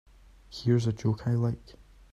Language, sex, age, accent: English, male, 19-29, Scottish English